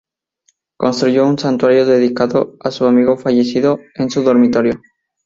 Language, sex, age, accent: Spanish, male, 19-29, México